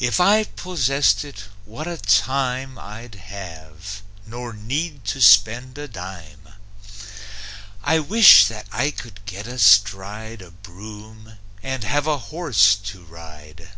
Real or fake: real